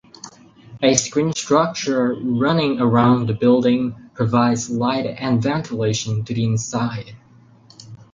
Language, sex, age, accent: English, male, under 19, United States English